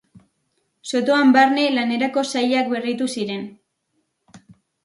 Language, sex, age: Basque, female, under 19